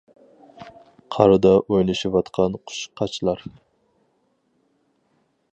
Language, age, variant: Uyghur, 30-39, ئۇيغۇر تىلى